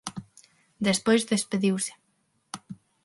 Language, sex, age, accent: Galician, female, under 19, Central (gheada); Neofalante